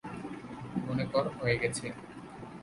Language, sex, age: Bengali, male, 19-29